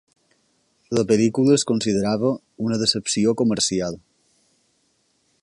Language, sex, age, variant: Catalan, male, 19-29, Balear